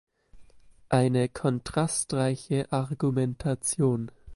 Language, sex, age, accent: German, male, 19-29, Deutschland Deutsch